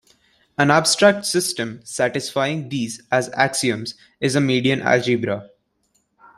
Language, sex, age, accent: English, male, under 19, India and South Asia (India, Pakistan, Sri Lanka)